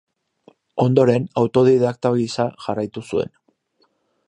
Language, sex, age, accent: Basque, male, 40-49, Mendebalekoa (Araba, Bizkaia, Gipuzkoako mendebaleko herri batzuk)